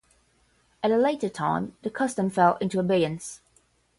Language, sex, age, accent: English, female, 19-29, United States English; England English